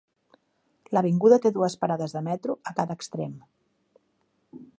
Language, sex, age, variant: Catalan, female, 50-59, Central